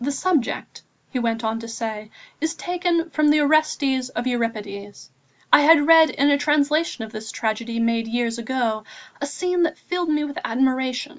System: none